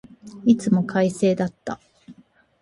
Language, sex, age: Japanese, female, 40-49